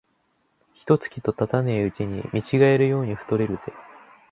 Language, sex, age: Japanese, male, 19-29